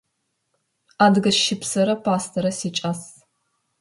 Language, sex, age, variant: Adyghe, female, 30-39, Адыгабзэ (Кирил, пстэумэ зэдыряе)